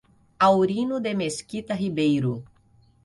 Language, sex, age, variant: Portuguese, female, 40-49, Portuguese (Brasil)